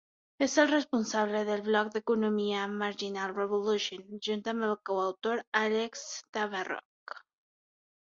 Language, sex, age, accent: Catalan, female, 19-29, central; aprenent (recent, des del castellà)